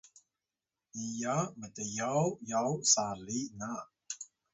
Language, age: Atayal, 30-39